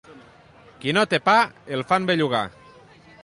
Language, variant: Catalan, Central